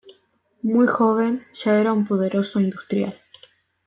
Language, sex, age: Spanish, female, 19-29